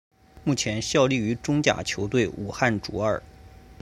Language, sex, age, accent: Chinese, male, 30-39, 出生地：河南省